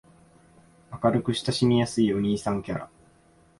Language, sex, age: Japanese, male, 19-29